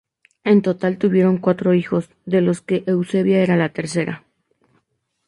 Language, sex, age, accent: Spanish, female, 19-29, México